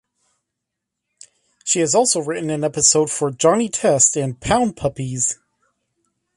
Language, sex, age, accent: English, male, 19-29, United States English